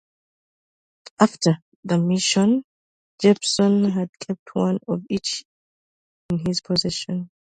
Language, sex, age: English, female, 19-29